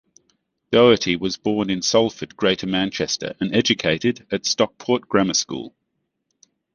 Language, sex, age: English, male, 40-49